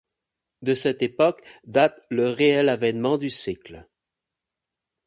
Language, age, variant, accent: French, 30-39, Français d'Amérique du Nord, Français du Canada